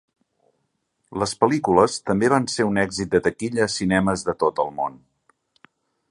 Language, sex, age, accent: Catalan, male, 40-49, gironí